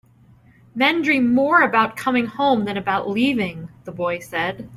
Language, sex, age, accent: English, female, 30-39, United States English